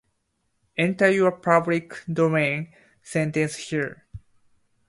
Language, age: Japanese, 30-39